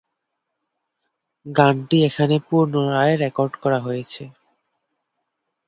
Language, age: Bengali, 19-29